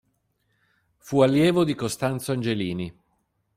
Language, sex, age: Italian, male, 50-59